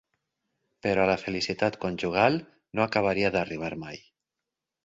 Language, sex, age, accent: Catalan, male, 40-49, valencià